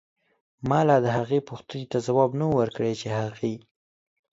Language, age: Pashto, 19-29